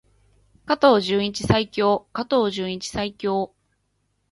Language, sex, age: Japanese, female, 30-39